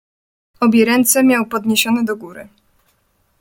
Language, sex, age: Polish, female, 19-29